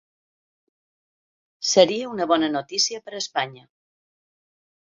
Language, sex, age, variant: Catalan, female, 50-59, Balear